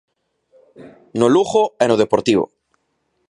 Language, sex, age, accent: Galician, male, 19-29, Atlántico (seseo e gheada)